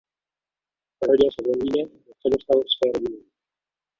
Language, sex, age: Czech, male, 30-39